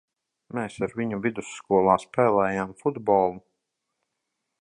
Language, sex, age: Latvian, male, 30-39